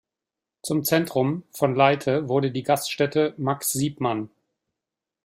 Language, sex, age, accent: German, male, 50-59, Deutschland Deutsch